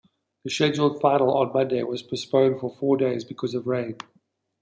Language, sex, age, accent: English, female, 40-49, Southern African (South Africa, Zimbabwe, Namibia)